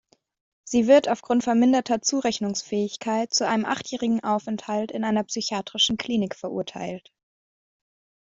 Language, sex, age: German, female, under 19